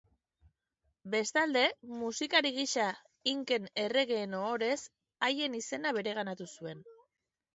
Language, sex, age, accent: Basque, female, 40-49, Erdialdekoa edo Nafarra (Gipuzkoa, Nafarroa)